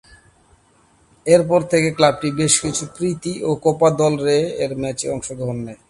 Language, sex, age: Bengali, male, 30-39